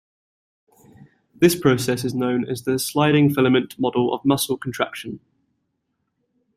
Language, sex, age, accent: English, male, 19-29, England English